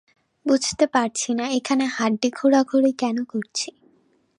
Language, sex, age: Bengali, female, 19-29